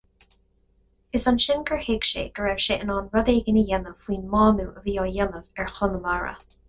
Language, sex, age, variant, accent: Irish, female, 30-39, Gaeilge Chonnacht, Cainteoir líofa, ní ó dhúchas